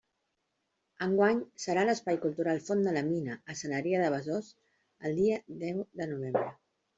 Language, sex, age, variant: Catalan, female, 40-49, Central